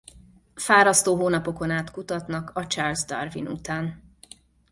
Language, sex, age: Hungarian, female, 40-49